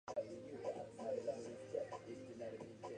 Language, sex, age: English, male, 19-29